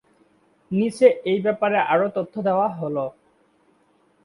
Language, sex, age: Bengali, male, 19-29